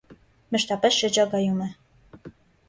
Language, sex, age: Armenian, female, 19-29